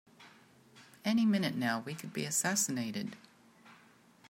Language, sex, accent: English, female, Australian English